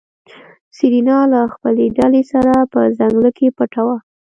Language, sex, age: Pashto, female, 19-29